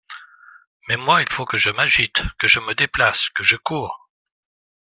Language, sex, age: French, male, 60-69